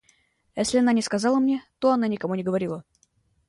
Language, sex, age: Russian, male, under 19